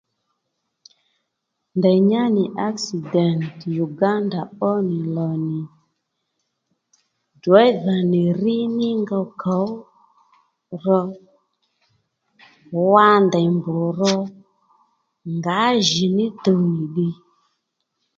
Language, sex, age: Lendu, female, 30-39